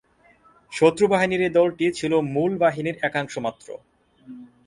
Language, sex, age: Bengali, male, 19-29